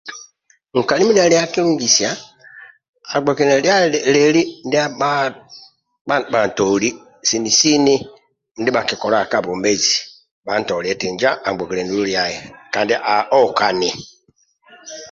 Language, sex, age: Amba (Uganda), male, 70-79